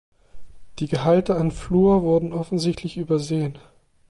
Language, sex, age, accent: German, male, 30-39, Deutschland Deutsch